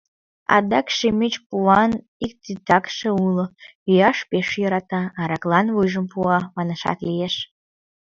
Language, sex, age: Mari, female, 19-29